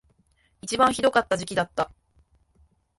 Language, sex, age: Japanese, female, 19-29